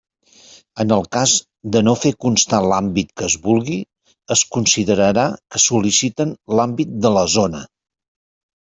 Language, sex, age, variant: Catalan, male, 50-59, Central